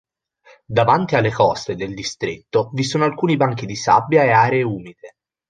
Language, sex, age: Italian, male, 19-29